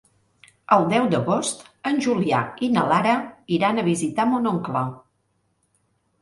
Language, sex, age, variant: Catalan, female, 50-59, Central